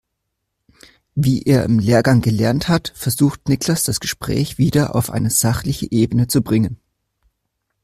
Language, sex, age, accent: German, male, 19-29, Deutschland Deutsch